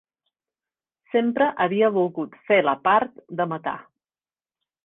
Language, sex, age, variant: Catalan, female, 50-59, Central